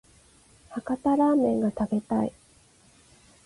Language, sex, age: Japanese, female, 30-39